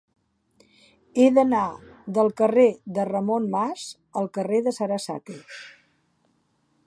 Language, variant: Catalan, Central